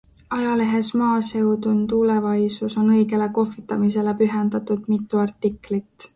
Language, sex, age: Estonian, female, 19-29